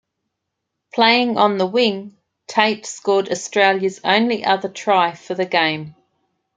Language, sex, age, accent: English, female, 50-59, Australian English